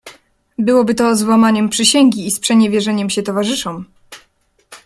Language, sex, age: Polish, female, 19-29